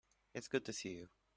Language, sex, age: English, male, 19-29